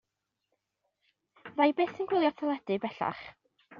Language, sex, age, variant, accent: Welsh, female, 19-29, North-Eastern Welsh, Y Deyrnas Unedig Cymraeg